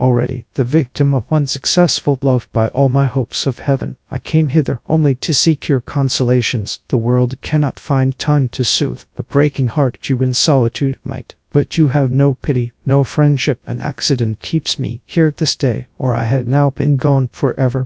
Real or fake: fake